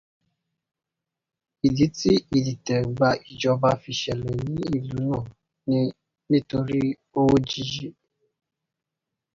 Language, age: Yoruba, 19-29